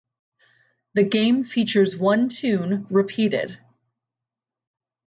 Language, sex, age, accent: English, female, 30-39, United States English